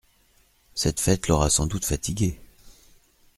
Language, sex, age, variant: French, male, 40-49, Français de métropole